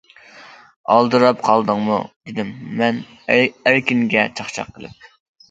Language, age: Uyghur, 19-29